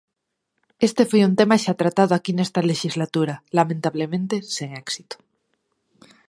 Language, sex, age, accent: Galician, female, 30-39, Normativo (estándar)